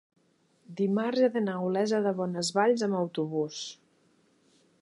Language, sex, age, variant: Catalan, female, 30-39, Central